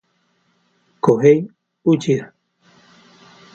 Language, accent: Spanish, México